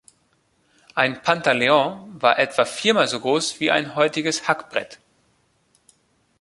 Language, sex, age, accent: German, male, 19-29, Deutschland Deutsch